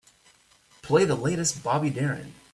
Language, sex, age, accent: English, male, 40-49, United States English